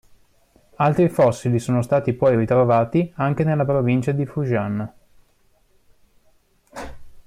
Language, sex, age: Italian, male, 30-39